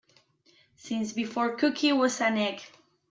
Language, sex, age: English, female, 19-29